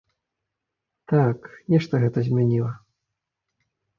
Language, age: Belarusian, 40-49